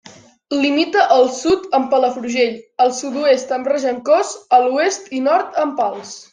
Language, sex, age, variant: Catalan, male, under 19, Central